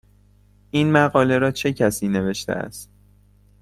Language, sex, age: Persian, male, 19-29